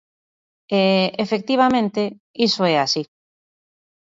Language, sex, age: Galician, female, 40-49